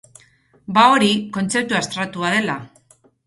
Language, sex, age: Basque, female, 40-49